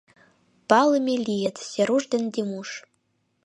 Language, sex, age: Mari, female, 19-29